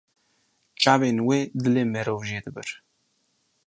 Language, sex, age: Kurdish, male, 30-39